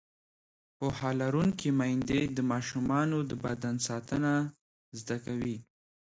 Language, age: Pashto, 19-29